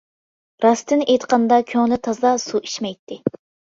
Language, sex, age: Uyghur, female, under 19